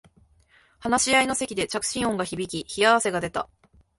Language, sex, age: Japanese, female, 19-29